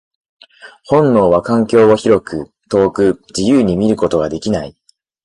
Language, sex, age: Japanese, male, 30-39